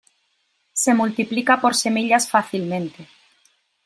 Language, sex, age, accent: Spanish, female, 40-49, España: Norte peninsular (Asturias, Castilla y León, Cantabria, País Vasco, Navarra, Aragón, La Rioja, Guadalajara, Cuenca)